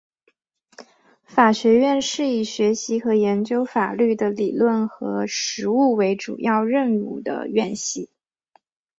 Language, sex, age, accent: Chinese, female, 19-29, 出生地：江苏省